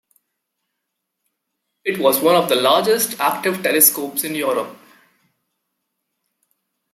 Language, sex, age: English, male, 19-29